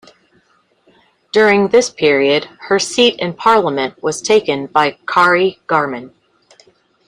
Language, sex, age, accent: English, female, 40-49, United States English